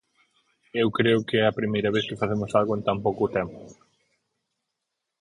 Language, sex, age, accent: Galician, male, 30-39, Central (gheada)